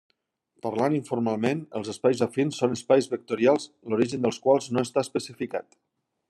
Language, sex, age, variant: Catalan, male, 40-49, Central